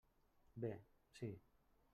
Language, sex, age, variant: Catalan, male, 50-59, Central